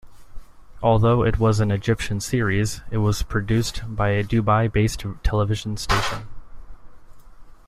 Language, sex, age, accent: English, male, 19-29, United States English